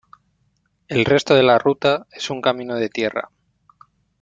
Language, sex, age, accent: Spanish, male, 40-49, España: Norte peninsular (Asturias, Castilla y León, Cantabria, País Vasco, Navarra, Aragón, La Rioja, Guadalajara, Cuenca)